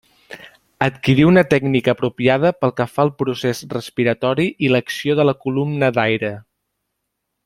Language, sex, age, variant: Catalan, male, 19-29, Central